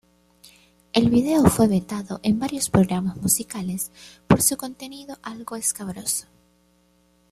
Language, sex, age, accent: Spanish, female, 19-29, América central